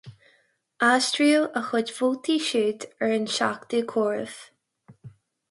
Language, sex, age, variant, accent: Irish, female, 19-29, Gaeilge Uladh, Cainteoir líofa, ní ó dhúchas